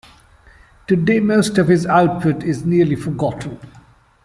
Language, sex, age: English, male, 50-59